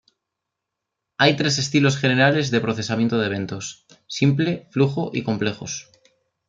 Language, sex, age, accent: Spanish, male, 19-29, España: Norte peninsular (Asturias, Castilla y León, Cantabria, País Vasco, Navarra, Aragón, La Rioja, Guadalajara, Cuenca)